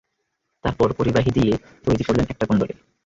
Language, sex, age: Bengali, male, 19-29